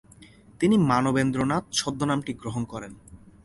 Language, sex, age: Bengali, male, 19-29